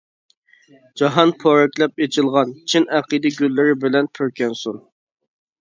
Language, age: Uyghur, 19-29